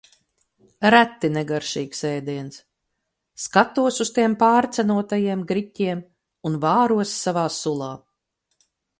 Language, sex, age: Latvian, female, 50-59